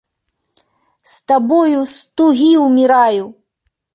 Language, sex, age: Belarusian, female, 40-49